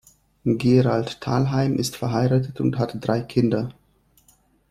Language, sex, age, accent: German, male, 30-39, Russisch Deutsch